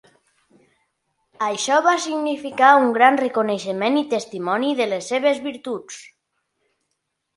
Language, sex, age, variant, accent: Catalan, male, under 19, Nord-Occidental, Tortosí